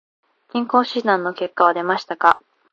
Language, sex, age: Japanese, female, 19-29